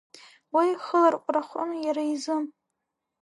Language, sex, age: Abkhazian, female, under 19